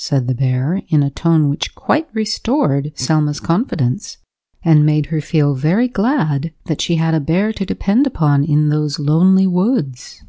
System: none